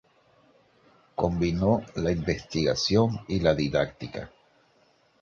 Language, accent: Spanish, Caribe: Cuba, Venezuela, Puerto Rico, República Dominicana, Panamá, Colombia caribeña, México caribeño, Costa del golfo de México